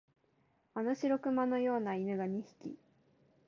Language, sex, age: Japanese, female, 19-29